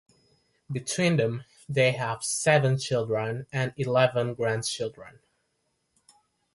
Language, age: English, 19-29